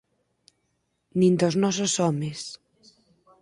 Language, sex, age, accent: Galician, female, 19-29, Normativo (estándar)